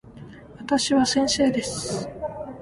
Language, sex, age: Japanese, female, 19-29